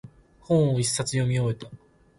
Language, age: Japanese, 19-29